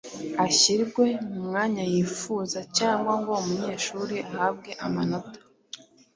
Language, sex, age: Kinyarwanda, female, 19-29